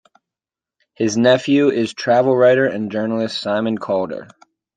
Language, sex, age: English, male, 19-29